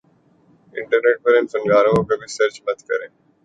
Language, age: Urdu, 19-29